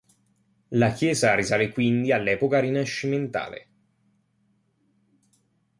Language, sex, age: Italian, male, under 19